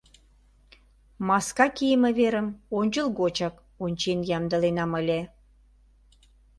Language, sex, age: Mari, female, 40-49